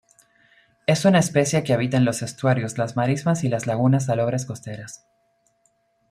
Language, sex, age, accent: Spanish, male, 19-29, Rioplatense: Argentina, Uruguay, este de Bolivia, Paraguay